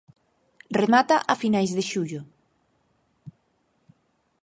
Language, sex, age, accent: Galician, female, 30-39, Normativo (estándar)